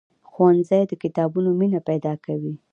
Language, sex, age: Pashto, female, 19-29